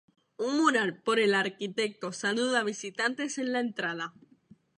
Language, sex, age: Spanish, female, 19-29